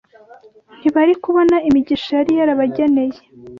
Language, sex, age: Kinyarwanda, female, 19-29